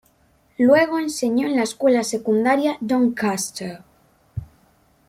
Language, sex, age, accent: Spanish, female, under 19, España: Norte peninsular (Asturias, Castilla y León, Cantabria, País Vasco, Navarra, Aragón, La Rioja, Guadalajara, Cuenca)